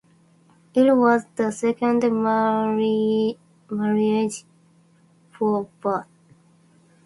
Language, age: English, 19-29